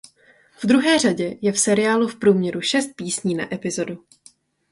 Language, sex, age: Czech, female, 19-29